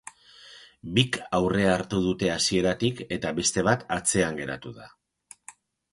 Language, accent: Basque, Erdialdekoa edo Nafarra (Gipuzkoa, Nafarroa)